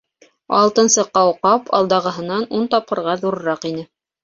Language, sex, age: Bashkir, female, 40-49